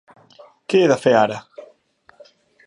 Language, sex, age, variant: Catalan, male, 30-39, Central